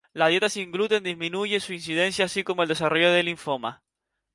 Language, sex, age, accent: Spanish, male, 19-29, España: Islas Canarias